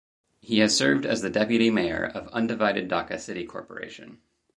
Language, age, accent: English, 30-39, United States English